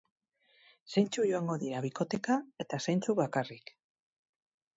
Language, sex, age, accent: Basque, female, 50-59, Mendebalekoa (Araba, Bizkaia, Gipuzkoako mendebaleko herri batzuk)